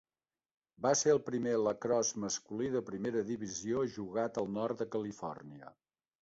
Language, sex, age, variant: Catalan, male, 50-59, Central